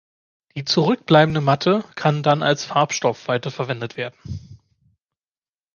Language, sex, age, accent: German, male, 19-29, Deutschland Deutsch